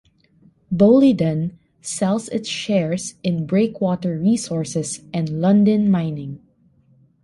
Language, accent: English, Filipino